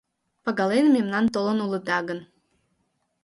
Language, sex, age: Mari, female, under 19